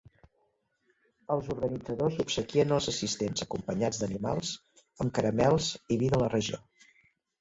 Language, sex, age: Catalan, female, 60-69